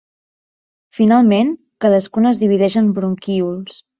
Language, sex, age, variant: Catalan, female, 19-29, Central